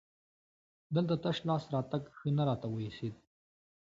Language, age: Pashto, 19-29